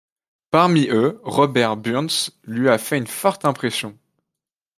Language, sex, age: French, male, 19-29